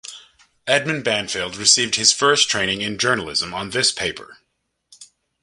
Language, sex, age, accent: English, male, 30-39, United States English